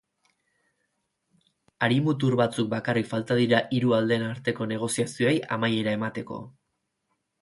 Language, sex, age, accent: Basque, male, 30-39, Erdialdekoa edo Nafarra (Gipuzkoa, Nafarroa)